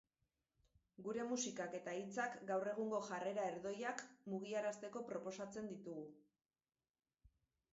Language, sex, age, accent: Basque, female, 40-49, Mendebalekoa (Araba, Bizkaia, Gipuzkoako mendebaleko herri batzuk)